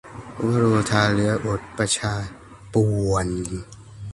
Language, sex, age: Thai, male, 30-39